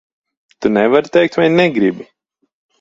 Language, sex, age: Latvian, male, 30-39